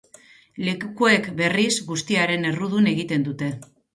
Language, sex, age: Basque, female, 40-49